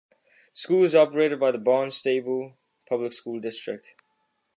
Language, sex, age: English, male, under 19